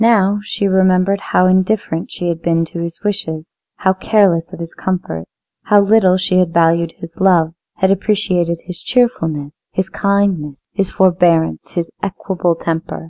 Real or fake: real